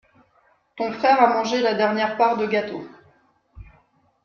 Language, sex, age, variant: French, female, 40-49, Français de métropole